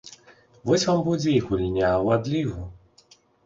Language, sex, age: Belarusian, male, 30-39